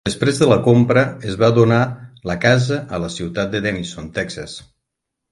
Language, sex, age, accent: Catalan, male, 50-59, occidental